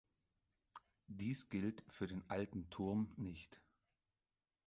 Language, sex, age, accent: German, male, 30-39, Deutschland Deutsch